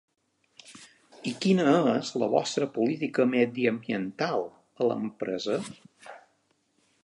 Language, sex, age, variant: Catalan, male, 50-59, Balear